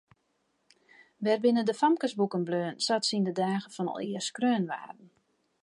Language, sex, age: Western Frisian, female, 40-49